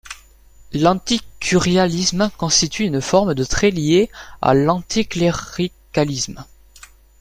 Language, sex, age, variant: French, male, 19-29, Français de métropole